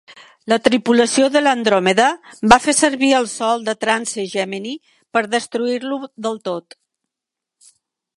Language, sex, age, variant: Catalan, female, 70-79, Central